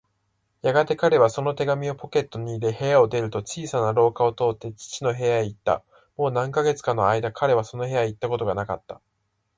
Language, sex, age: Japanese, male, 19-29